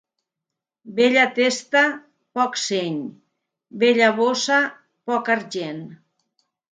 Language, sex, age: Catalan, female, 50-59